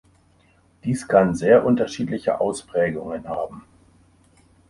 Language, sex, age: German, male, 60-69